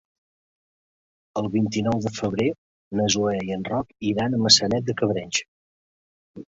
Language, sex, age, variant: Catalan, male, 50-59, Central